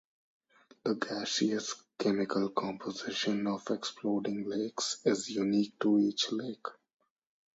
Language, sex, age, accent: English, male, 19-29, India and South Asia (India, Pakistan, Sri Lanka)